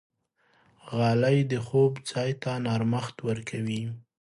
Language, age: Pashto, 19-29